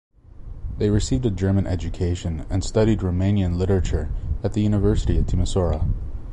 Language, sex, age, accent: English, male, 30-39, United States English